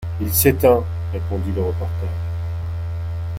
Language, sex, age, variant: French, male, 40-49, Français de métropole